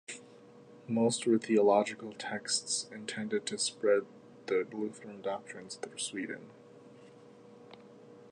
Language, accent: English, United States English